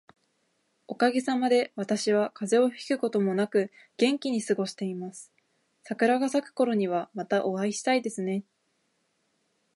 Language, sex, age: Japanese, female, 19-29